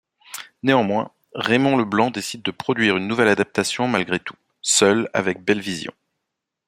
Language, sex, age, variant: French, male, 40-49, Français de métropole